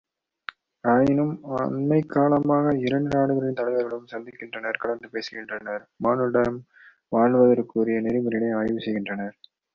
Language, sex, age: Tamil, male, 19-29